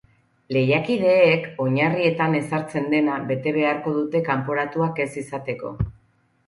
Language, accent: Basque, Erdialdekoa edo Nafarra (Gipuzkoa, Nafarroa)